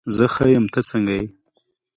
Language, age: Pashto, 30-39